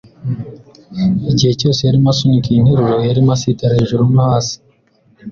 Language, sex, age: Kinyarwanda, male, 19-29